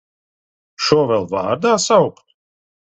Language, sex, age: Latvian, male, 30-39